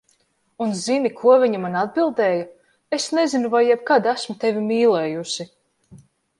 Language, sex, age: Latvian, female, 19-29